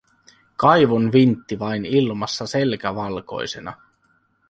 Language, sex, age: Finnish, male, 19-29